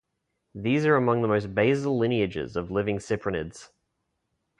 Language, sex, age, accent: English, male, 19-29, Australian English